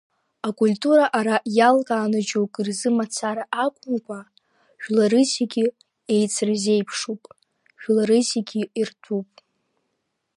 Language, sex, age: Abkhazian, female, under 19